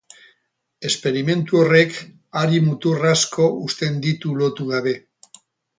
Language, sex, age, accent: Basque, male, 60-69, Erdialdekoa edo Nafarra (Gipuzkoa, Nafarroa)